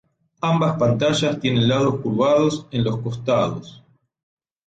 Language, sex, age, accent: Spanish, male, 50-59, Rioplatense: Argentina, Uruguay, este de Bolivia, Paraguay